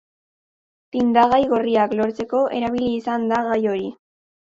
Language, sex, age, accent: Basque, female, under 19, Mendebalekoa (Araba, Bizkaia, Gipuzkoako mendebaleko herri batzuk)